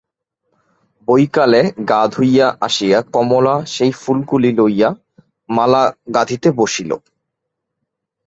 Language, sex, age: Bengali, male, 19-29